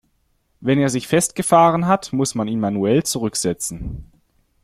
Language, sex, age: German, male, 19-29